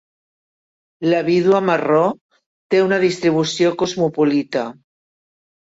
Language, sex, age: Catalan, female, 60-69